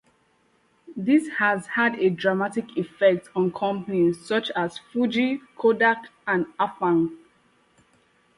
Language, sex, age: English, female, 19-29